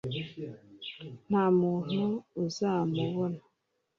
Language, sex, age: Kinyarwanda, female, 30-39